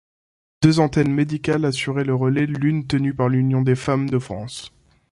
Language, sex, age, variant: French, male, under 19, Français de métropole